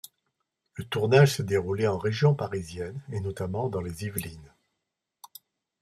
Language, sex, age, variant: French, male, 60-69, Français de métropole